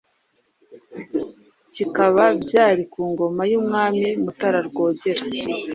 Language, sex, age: Kinyarwanda, female, 30-39